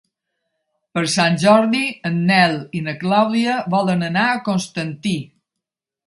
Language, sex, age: Catalan, female, 70-79